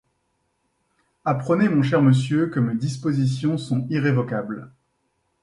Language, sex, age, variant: French, male, 30-39, Français de métropole